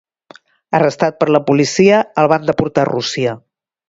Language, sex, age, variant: Catalan, female, 50-59, Septentrional